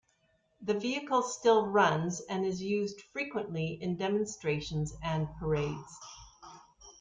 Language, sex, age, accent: English, female, 50-59, Canadian English